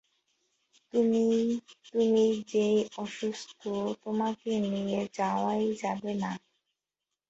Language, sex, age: Bengali, female, 19-29